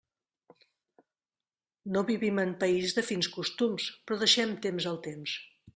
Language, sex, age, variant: Catalan, female, 40-49, Central